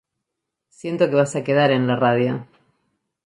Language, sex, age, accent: Spanish, female, 50-59, Rioplatense: Argentina, Uruguay, este de Bolivia, Paraguay